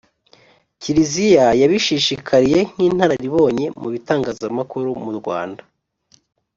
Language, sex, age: Kinyarwanda, male, 30-39